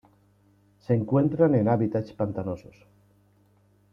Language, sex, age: Spanish, male, 40-49